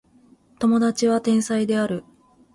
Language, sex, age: Japanese, female, 30-39